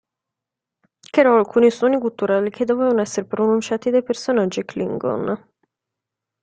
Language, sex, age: Italian, female, 19-29